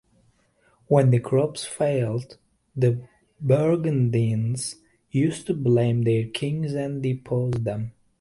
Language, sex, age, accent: English, male, 30-39, England English